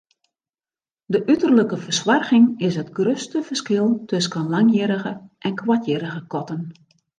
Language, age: Western Frisian, 60-69